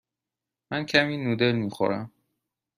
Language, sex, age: Persian, male, 30-39